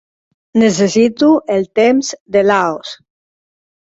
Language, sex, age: Catalan, female, 40-49